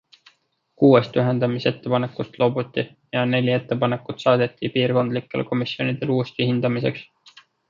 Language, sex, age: Estonian, male, 19-29